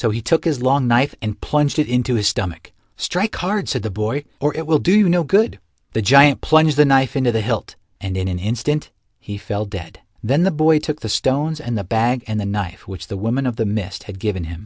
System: none